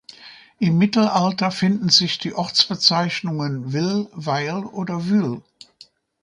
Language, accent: German, Deutschland Deutsch